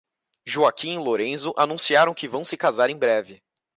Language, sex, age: Portuguese, male, 19-29